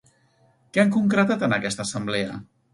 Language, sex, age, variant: Catalan, male, 40-49, Central